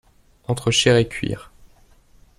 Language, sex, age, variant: French, male, 19-29, Français de métropole